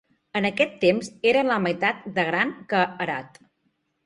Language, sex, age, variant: Catalan, female, 40-49, Central